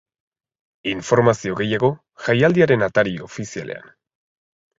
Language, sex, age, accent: Basque, male, 19-29, Erdialdekoa edo Nafarra (Gipuzkoa, Nafarroa)